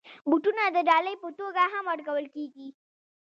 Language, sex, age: Pashto, female, under 19